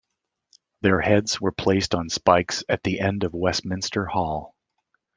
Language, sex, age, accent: English, male, 50-59, United States English